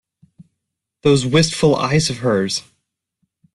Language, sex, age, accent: English, male, 19-29, United States English